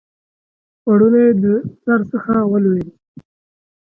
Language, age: Pashto, 19-29